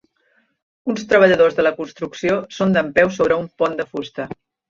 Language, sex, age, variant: Catalan, female, 60-69, Central